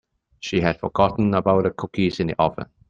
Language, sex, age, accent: English, male, 40-49, Hong Kong English